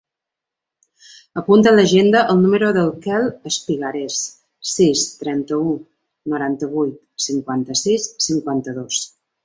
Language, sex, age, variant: Catalan, female, 50-59, Balear